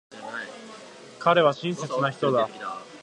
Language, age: Japanese, 19-29